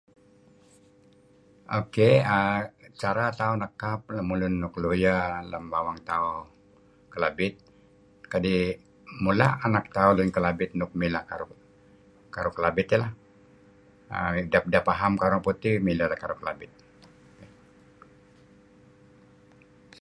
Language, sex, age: Kelabit, male, 70-79